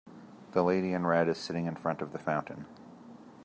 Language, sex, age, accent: English, male, 30-39, Canadian English